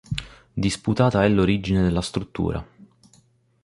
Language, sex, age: Italian, male, 19-29